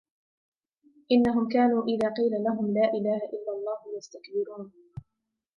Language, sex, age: Arabic, female, 19-29